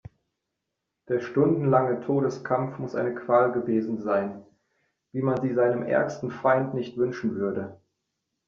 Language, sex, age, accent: German, male, 30-39, Deutschland Deutsch